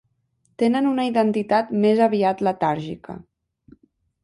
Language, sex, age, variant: Catalan, female, under 19, Central